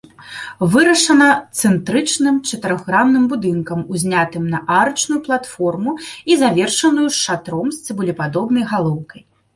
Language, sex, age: Belarusian, female, 30-39